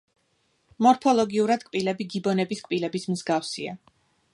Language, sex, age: Georgian, female, 40-49